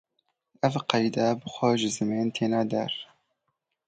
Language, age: Kurdish, 19-29